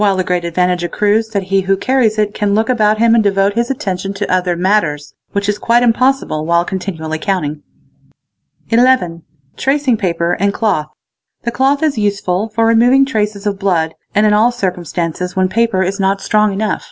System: none